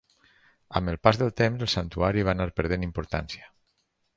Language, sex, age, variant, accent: Catalan, male, 50-59, Valencià meridional, valencià